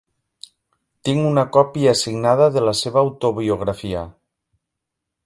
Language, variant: Catalan, Septentrional